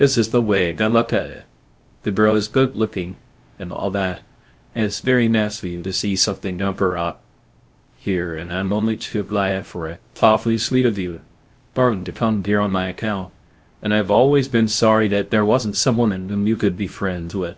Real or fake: fake